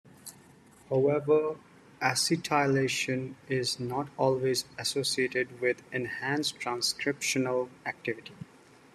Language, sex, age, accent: English, male, 30-39, India and South Asia (India, Pakistan, Sri Lanka)